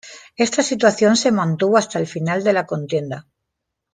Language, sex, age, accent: Spanish, female, 40-49, España: Sur peninsular (Andalucia, Extremadura, Murcia)